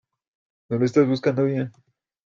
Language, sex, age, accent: Spanish, male, under 19, Andino-Pacífico: Colombia, Perú, Ecuador, oeste de Bolivia y Venezuela andina